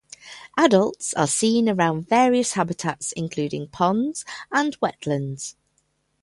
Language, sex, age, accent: English, female, 50-59, England English